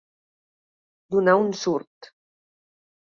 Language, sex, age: Catalan, female, 30-39